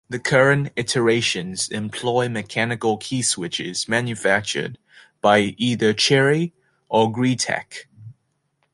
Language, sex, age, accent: English, male, 19-29, United States English